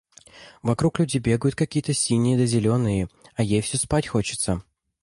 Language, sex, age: Russian, male, 19-29